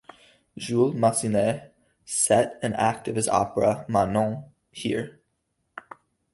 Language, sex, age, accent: English, male, 19-29, United States English